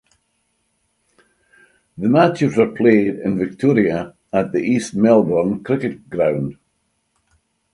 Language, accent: English, Scottish English